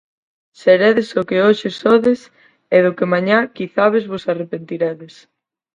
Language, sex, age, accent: Galician, female, under 19, Central (gheada); Normativo (estándar)